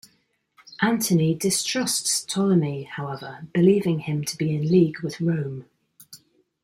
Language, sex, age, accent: English, female, 40-49, England English